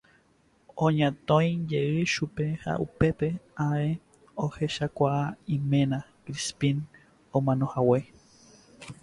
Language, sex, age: Guarani, male, 19-29